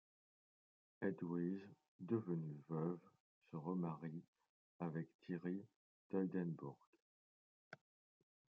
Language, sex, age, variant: French, male, 40-49, Français de métropole